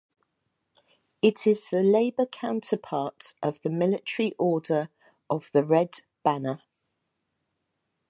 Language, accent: English, England English